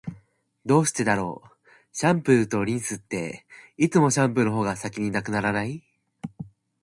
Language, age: Japanese, under 19